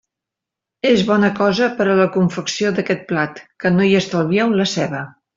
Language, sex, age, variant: Catalan, female, 50-59, Central